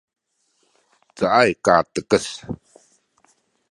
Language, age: Sakizaya, 60-69